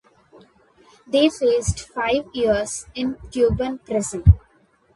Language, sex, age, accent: English, female, under 19, India and South Asia (India, Pakistan, Sri Lanka)